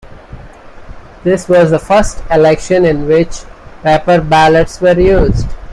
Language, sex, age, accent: English, male, 40-49, India and South Asia (India, Pakistan, Sri Lanka)